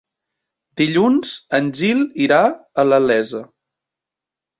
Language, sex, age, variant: Catalan, male, 19-29, Central